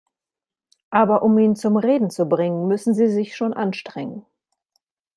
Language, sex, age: German, female, 50-59